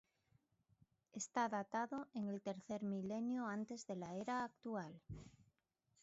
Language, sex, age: Spanish, female, 40-49